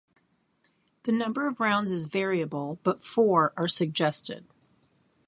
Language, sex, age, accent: English, female, 50-59, United States English